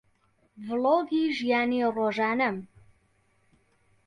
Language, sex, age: Central Kurdish, male, 40-49